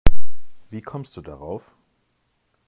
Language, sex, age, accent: German, male, 40-49, Deutschland Deutsch